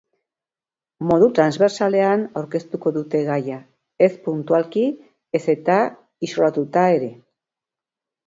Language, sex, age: Basque, female, 60-69